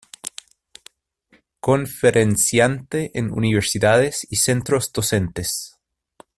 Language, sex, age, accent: Spanish, male, 30-39, Chileno: Chile, Cuyo